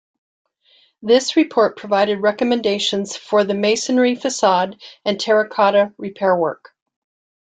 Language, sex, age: English, female, 60-69